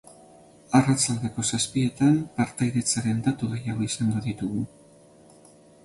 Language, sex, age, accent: Basque, male, 50-59, Mendebalekoa (Araba, Bizkaia, Gipuzkoako mendebaleko herri batzuk)